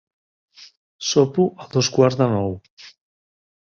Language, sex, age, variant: Catalan, male, 30-39, Central